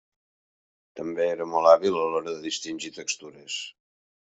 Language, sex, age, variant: Catalan, male, 50-59, Central